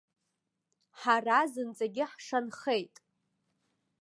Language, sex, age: Abkhazian, female, 19-29